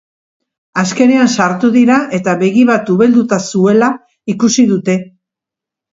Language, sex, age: Basque, female, 60-69